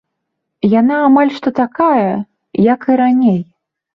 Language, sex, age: Belarusian, female, 19-29